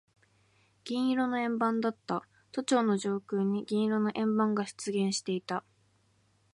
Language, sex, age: Japanese, female, 19-29